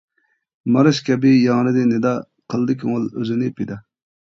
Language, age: Uyghur, 19-29